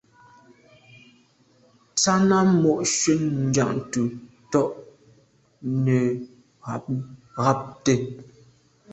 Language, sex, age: Medumba, female, 19-29